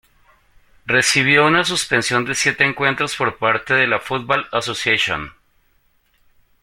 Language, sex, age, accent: Spanish, male, 40-49, Andino-Pacífico: Colombia, Perú, Ecuador, oeste de Bolivia y Venezuela andina